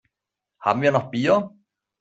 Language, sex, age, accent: German, male, 40-49, Deutschland Deutsch